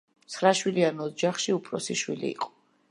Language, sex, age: Georgian, female, 40-49